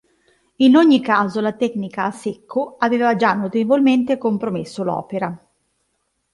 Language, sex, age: Italian, female, 30-39